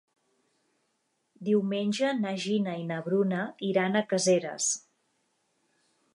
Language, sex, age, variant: Catalan, female, 40-49, Septentrional